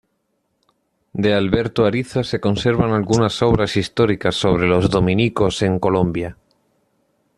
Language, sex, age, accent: Spanish, male, 19-29, España: Sur peninsular (Andalucia, Extremadura, Murcia)